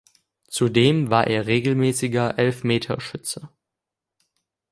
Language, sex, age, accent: German, male, under 19, Deutschland Deutsch